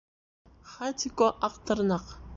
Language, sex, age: Bashkir, female, 19-29